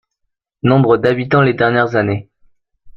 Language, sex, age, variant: French, male, 19-29, Français de métropole